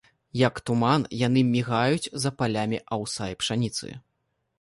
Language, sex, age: Belarusian, male, 30-39